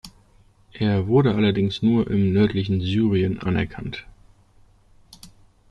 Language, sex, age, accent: German, male, 30-39, Deutschland Deutsch